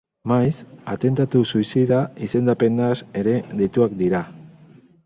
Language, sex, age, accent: Basque, male, 50-59, Mendebalekoa (Araba, Bizkaia, Gipuzkoako mendebaleko herri batzuk)